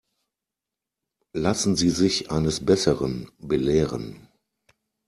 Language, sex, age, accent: German, male, 40-49, Deutschland Deutsch